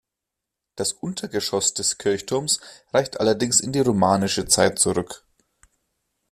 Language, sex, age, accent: German, male, 19-29, Deutschland Deutsch